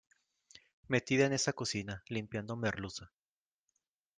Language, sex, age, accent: Spanish, male, 30-39, México